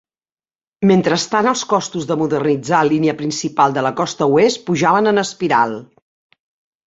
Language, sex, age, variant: Catalan, female, 50-59, Central